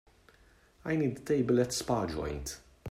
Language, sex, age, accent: English, male, 30-39, England English